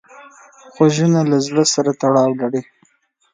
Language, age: Pashto, 19-29